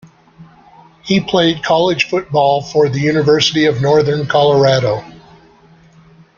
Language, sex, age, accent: English, male, 50-59, United States English